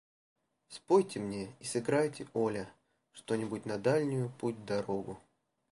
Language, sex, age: Russian, male, 30-39